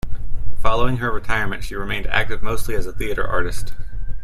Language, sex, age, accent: English, male, 19-29, United States English